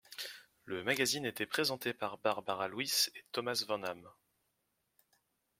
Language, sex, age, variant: French, male, 19-29, Français de métropole